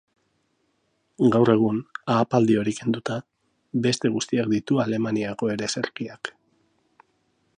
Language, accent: Basque, Mendebalekoa (Araba, Bizkaia, Gipuzkoako mendebaleko herri batzuk)